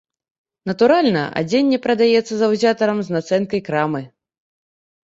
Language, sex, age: Belarusian, female, 30-39